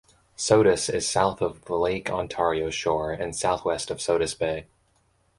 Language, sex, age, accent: English, male, 19-29, United States English